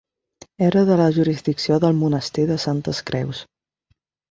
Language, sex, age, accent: Catalan, female, 19-29, aprenent (recent, des del castellà)